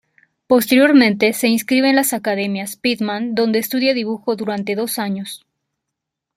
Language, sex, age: Spanish, female, 19-29